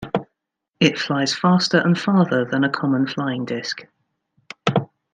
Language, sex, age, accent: English, female, 30-39, England English